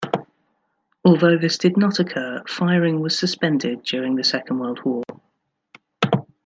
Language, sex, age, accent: English, female, 30-39, England English